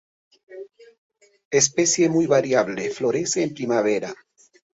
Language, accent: Spanish, Andino-Pacífico: Colombia, Perú, Ecuador, oeste de Bolivia y Venezuela andina